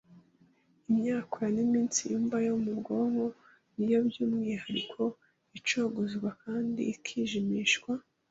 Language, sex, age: Kinyarwanda, female, 30-39